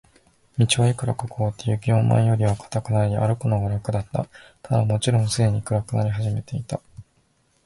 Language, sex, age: Japanese, male, under 19